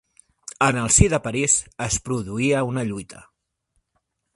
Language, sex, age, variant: Catalan, male, 30-39, Central